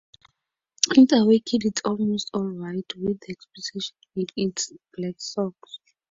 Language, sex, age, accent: English, female, 19-29, Southern African (South Africa, Zimbabwe, Namibia)